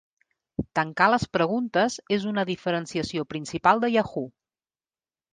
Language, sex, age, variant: Catalan, female, 40-49, Central